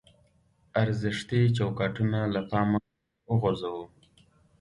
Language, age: Pashto, 19-29